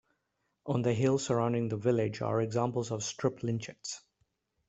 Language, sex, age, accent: English, male, 30-39, Southern African (South Africa, Zimbabwe, Namibia)